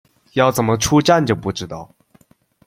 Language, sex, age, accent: Chinese, male, under 19, 出生地：江西省